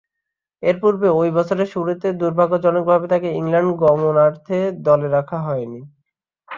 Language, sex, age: Bengali, male, 19-29